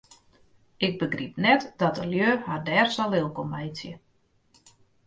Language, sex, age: Western Frisian, female, 30-39